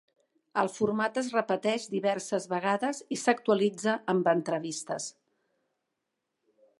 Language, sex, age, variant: Catalan, female, 50-59, Central